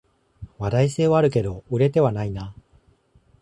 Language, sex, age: Japanese, male, 19-29